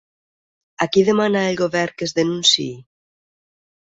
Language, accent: Catalan, valencià